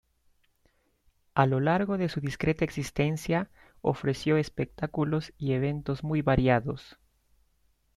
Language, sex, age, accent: Spanish, male, 19-29, Andino-Pacífico: Colombia, Perú, Ecuador, oeste de Bolivia y Venezuela andina